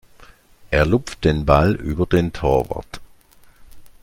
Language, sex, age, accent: German, male, 60-69, Deutschland Deutsch